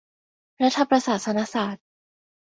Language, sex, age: Thai, female, under 19